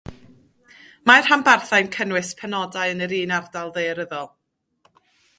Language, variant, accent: Welsh, Mid Wales, Y Deyrnas Unedig Cymraeg